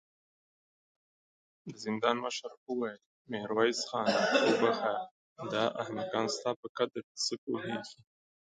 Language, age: Pashto, 19-29